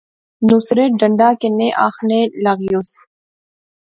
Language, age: Pahari-Potwari, 19-29